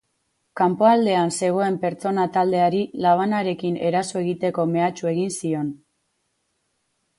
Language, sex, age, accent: Basque, female, 19-29, Mendebalekoa (Araba, Bizkaia, Gipuzkoako mendebaleko herri batzuk)